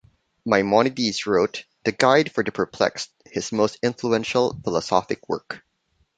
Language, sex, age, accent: English, male, 30-39, Filipino